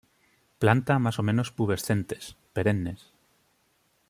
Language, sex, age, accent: Spanish, male, 30-39, España: Centro-Sur peninsular (Madrid, Toledo, Castilla-La Mancha)